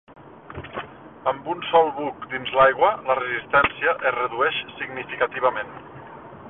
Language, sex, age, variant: Catalan, male, 30-39, Septentrional